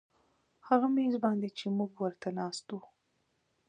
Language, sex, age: Pashto, female, 19-29